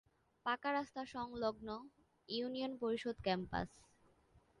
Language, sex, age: Bengali, female, 19-29